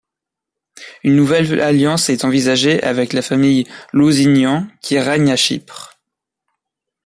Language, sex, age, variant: French, male, under 19, Français de métropole